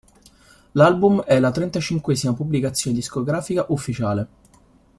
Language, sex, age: Italian, male, 19-29